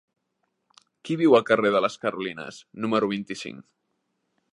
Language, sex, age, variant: Catalan, male, 19-29, Central